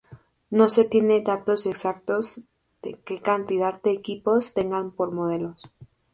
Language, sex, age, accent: Spanish, female, 19-29, México